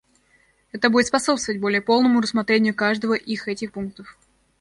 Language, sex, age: Russian, female, under 19